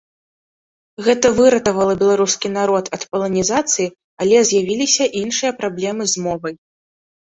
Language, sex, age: Belarusian, female, 19-29